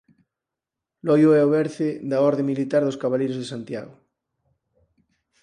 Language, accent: Galician, Normativo (estándar)